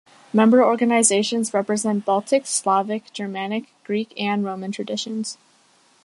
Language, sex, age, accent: English, female, under 19, United States English